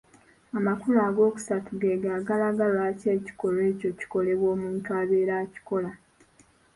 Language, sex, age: Ganda, female, 19-29